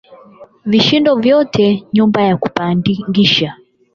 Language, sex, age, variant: Swahili, female, 19-29, Kiswahili cha Bara ya Tanzania